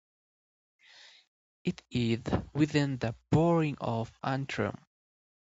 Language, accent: English, United States English